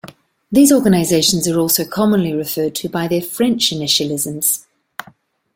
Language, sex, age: English, female, 40-49